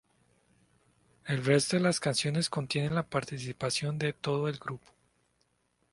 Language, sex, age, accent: Spanish, male, 30-39, América central